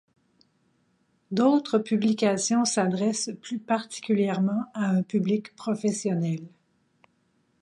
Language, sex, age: French, female, 50-59